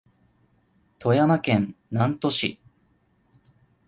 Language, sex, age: Japanese, male, 19-29